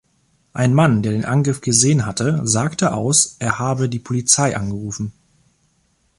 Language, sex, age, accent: German, male, 19-29, Deutschland Deutsch